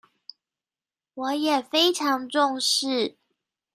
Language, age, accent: Chinese, 19-29, 出生地：臺北市